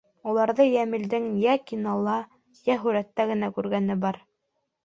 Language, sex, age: Bashkir, female, under 19